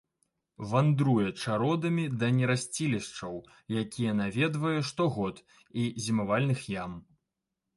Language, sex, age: Belarusian, male, 19-29